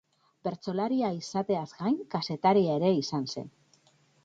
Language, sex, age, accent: Basque, female, 30-39, Mendebalekoa (Araba, Bizkaia, Gipuzkoako mendebaleko herri batzuk)